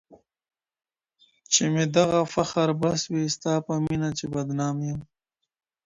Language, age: Pashto, 19-29